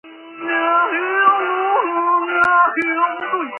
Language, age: Georgian, 90+